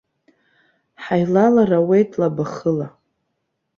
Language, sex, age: Abkhazian, female, 40-49